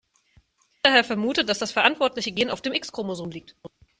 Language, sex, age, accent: German, female, 19-29, Deutschland Deutsch